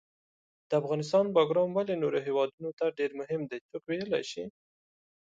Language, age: Pashto, 30-39